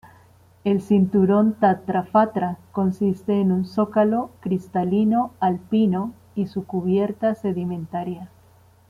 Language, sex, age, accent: Spanish, female, 40-49, Andino-Pacífico: Colombia, Perú, Ecuador, oeste de Bolivia y Venezuela andina